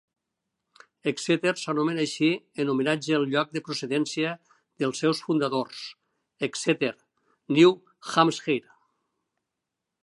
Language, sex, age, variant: Catalan, male, 60-69, Nord-Occidental